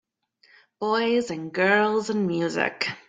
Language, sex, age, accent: English, female, 30-39, United States English